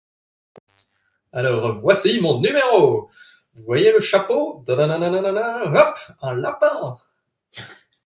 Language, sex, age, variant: French, male, 19-29, Français de métropole